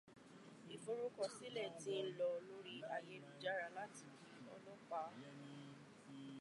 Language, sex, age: Yoruba, female, 19-29